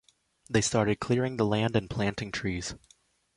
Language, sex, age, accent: English, male, 19-29, United States English